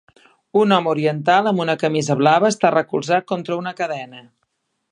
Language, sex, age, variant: Catalan, female, 50-59, Central